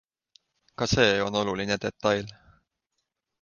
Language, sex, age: Estonian, male, 19-29